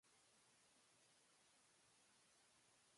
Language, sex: Japanese, female